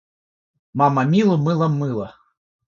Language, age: Russian, 30-39